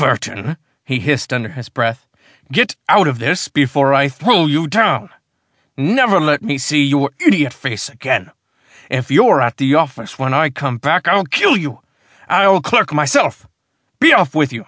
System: none